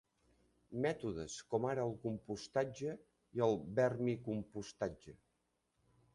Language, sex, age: Catalan, male, 50-59